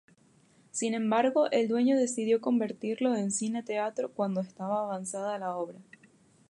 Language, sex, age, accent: Spanish, female, 19-29, España: Islas Canarias